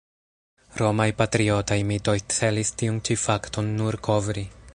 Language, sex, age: Esperanto, male, 30-39